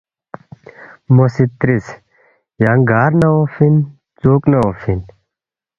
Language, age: Balti, 19-29